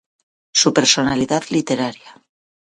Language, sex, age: Spanish, female, 40-49